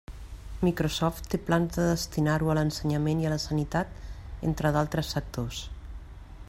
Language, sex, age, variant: Catalan, female, 50-59, Central